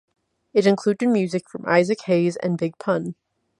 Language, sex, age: English, female, 19-29